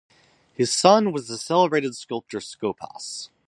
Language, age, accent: English, under 19, United States English